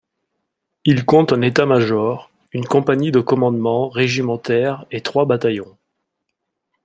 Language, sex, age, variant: French, male, 40-49, Français de métropole